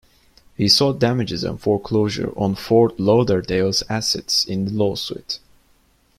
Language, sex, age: English, male, 19-29